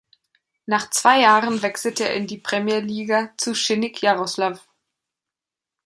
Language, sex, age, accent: German, female, 19-29, Deutschland Deutsch